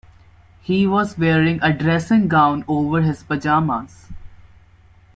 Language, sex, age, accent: English, male, 19-29, India and South Asia (India, Pakistan, Sri Lanka)